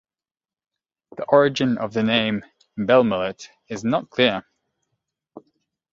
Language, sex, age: English, male, 30-39